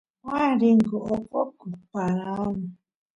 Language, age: Santiago del Estero Quichua, 30-39